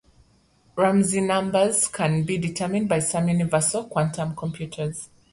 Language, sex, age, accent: English, female, 30-39, Southern African (South Africa, Zimbabwe, Namibia)